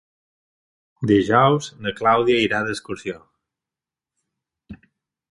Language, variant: Catalan, Balear